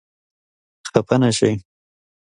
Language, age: Pashto, 30-39